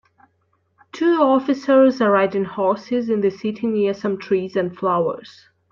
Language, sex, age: English, female, 19-29